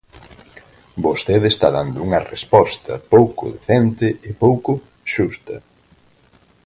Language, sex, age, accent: Galician, male, 50-59, Normativo (estándar)